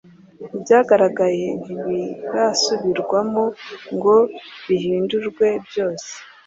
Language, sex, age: Kinyarwanda, female, 30-39